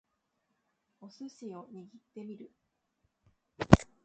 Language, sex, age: Japanese, female, 30-39